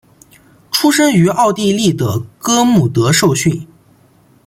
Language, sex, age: Chinese, male, 19-29